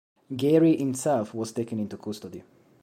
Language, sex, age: English, male, 30-39